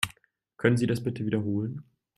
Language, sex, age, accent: German, male, 19-29, Deutschland Deutsch